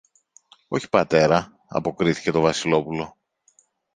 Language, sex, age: Greek, male, 50-59